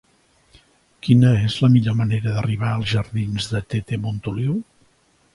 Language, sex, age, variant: Catalan, male, 60-69, Central